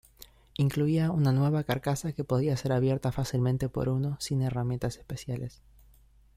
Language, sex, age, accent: Spanish, male, under 19, Rioplatense: Argentina, Uruguay, este de Bolivia, Paraguay